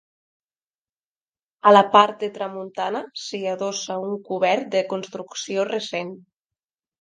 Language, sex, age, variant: Catalan, female, 19-29, Nord-Occidental